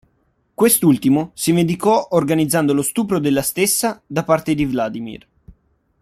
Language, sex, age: Italian, male, 19-29